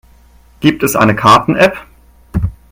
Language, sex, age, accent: German, male, 30-39, Deutschland Deutsch